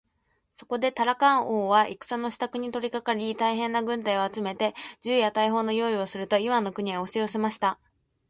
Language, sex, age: Japanese, female, 19-29